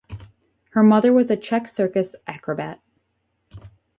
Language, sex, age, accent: English, female, 19-29, United States English